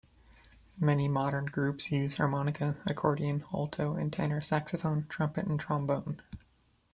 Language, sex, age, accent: English, male, 30-39, United States English